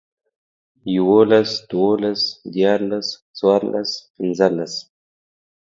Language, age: Pashto, 30-39